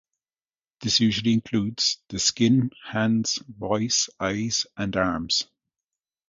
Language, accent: English, Irish English